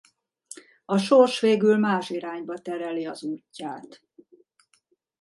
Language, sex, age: Hungarian, female, 50-59